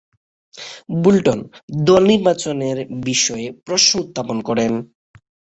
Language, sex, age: Bengali, male, 19-29